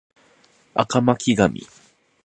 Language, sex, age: Japanese, male, 19-29